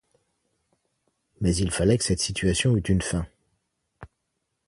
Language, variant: French, Français de métropole